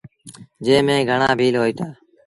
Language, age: Sindhi Bhil, 19-29